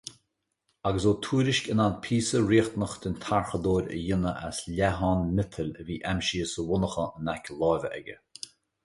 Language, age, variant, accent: Irish, 50-59, Gaeilge Chonnacht, Cainteoir dúchais, Gaeltacht